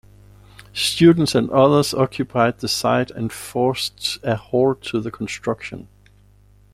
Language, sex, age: English, male, 40-49